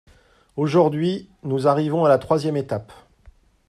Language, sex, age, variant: French, male, 40-49, Français de métropole